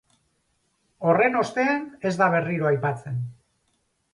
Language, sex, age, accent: Basque, male, 50-59, Mendebalekoa (Araba, Bizkaia, Gipuzkoako mendebaleko herri batzuk)